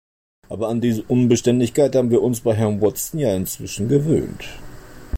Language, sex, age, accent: German, male, 40-49, Deutschland Deutsch